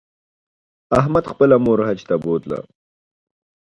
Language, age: Pashto, 19-29